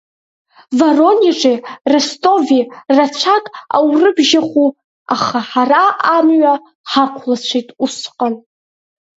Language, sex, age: Abkhazian, female, under 19